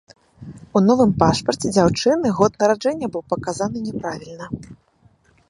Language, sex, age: Belarusian, female, 30-39